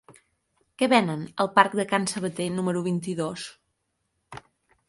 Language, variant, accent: Catalan, Central, Girona